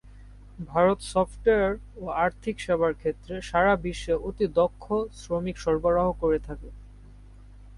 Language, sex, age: Bengali, male, under 19